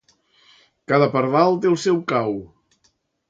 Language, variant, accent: Catalan, Central, central